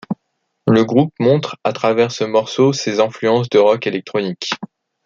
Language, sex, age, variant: French, male, 19-29, Français de métropole